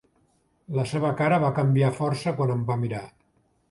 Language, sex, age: Catalan, male, 70-79